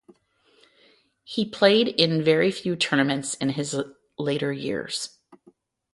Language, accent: English, United States English